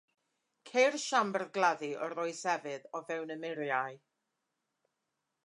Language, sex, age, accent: Welsh, female, 40-49, Y Deyrnas Unedig Cymraeg